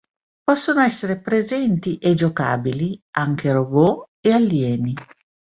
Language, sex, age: Italian, female, 50-59